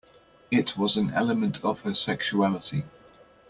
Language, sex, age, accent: English, male, 30-39, England English